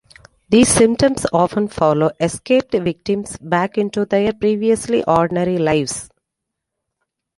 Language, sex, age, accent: English, female, 40-49, India and South Asia (India, Pakistan, Sri Lanka)